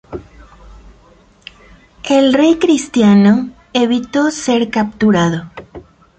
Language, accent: Spanish, México